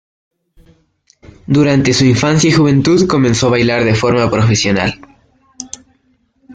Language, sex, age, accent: Spanish, male, under 19, Andino-Pacífico: Colombia, Perú, Ecuador, oeste de Bolivia y Venezuela andina